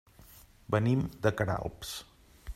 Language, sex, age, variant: Catalan, male, 40-49, Central